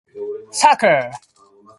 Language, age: English, 19-29